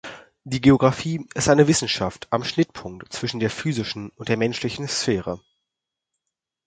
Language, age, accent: German, under 19, Deutschland Deutsch